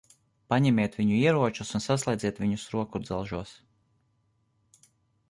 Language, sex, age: Latvian, male, 30-39